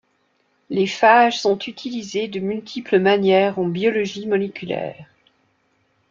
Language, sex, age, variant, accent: French, female, 50-59, Français d'Europe, Français de Suisse